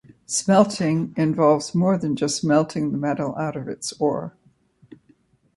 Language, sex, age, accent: English, female, 70-79, United States English